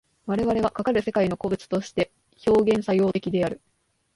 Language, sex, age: Japanese, female, 19-29